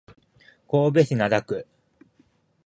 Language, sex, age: Japanese, male, 19-29